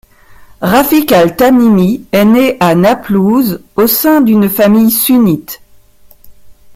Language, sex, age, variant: French, female, 50-59, Français de métropole